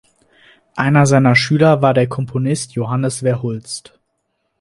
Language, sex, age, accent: German, male, 19-29, Deutschland Deutsch